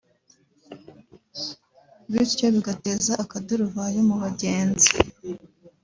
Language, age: Kinyarwanda, 19-29